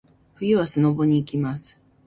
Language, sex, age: Japanese, female, 30-39